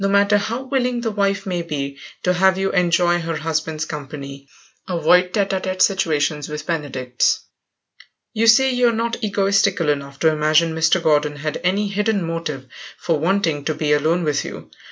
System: none